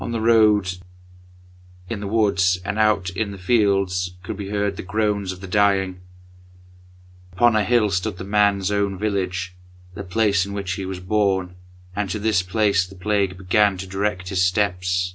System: none